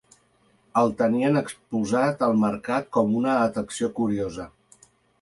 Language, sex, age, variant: Catalan, male, 50-59, Central